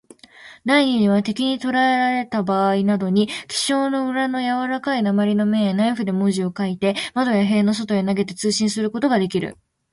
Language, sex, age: Japanese, female, 19-29